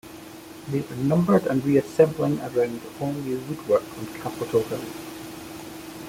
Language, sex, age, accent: English, male, 40-49, Scottish English